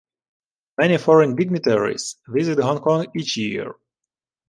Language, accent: English, United States English